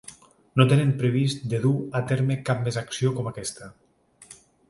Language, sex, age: Catalan, male, 40-49